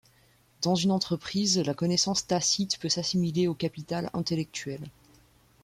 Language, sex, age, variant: French, female, 19-29, Français de métropole